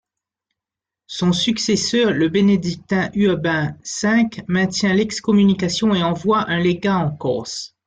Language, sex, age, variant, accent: French, male, 30-39, Français des départements et régions d'outre-mer, Français de La Réunion